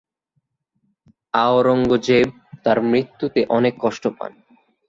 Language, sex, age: Bengali, male, under 19